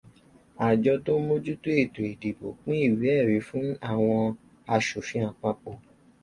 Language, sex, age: Yoruba, male, 19-29